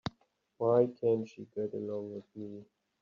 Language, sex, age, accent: English, male, 30-39, United States English